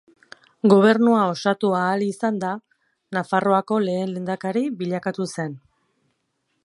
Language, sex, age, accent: Basque, female, 40-49, Erdialdekoa edo Nafarra (Gipuzkoa, Nafarroa)